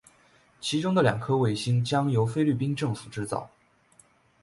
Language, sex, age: Chinese, male, 19-29